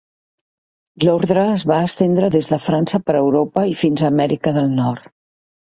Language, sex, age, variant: Catalan, female, 70-79, Central